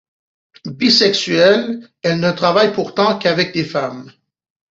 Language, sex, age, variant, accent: French, male, 40-49, Français d'Amérique du Nord, Français du Canada